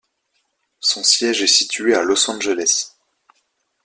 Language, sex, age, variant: French, male, 19-29, Français de métropole